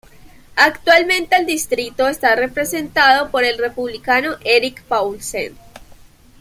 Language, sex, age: Spanish, female, 19-29